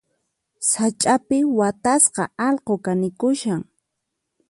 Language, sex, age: Puno Quechua, female, 19-29